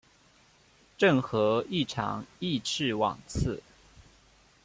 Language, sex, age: Chinese, male, 19-29